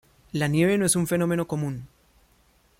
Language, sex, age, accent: Spanish, male, 30-39, Andino-Pacífico: Colombia, Perú, Ecuador, oeste de Bolivia y Venezuela andina